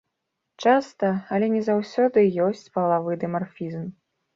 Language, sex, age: Belarusian, female, 19-29